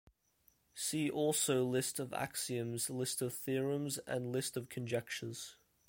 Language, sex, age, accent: English, male, 19-29, Australian English